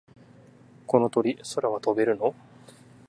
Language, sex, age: Japanese, male, under 19